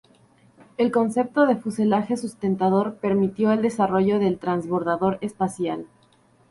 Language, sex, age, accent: Spanish, female, under 19, México